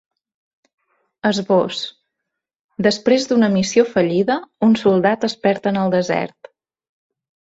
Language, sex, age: Catalan, female, 30-39